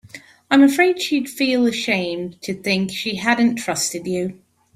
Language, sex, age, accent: English, female, 40-49, United States English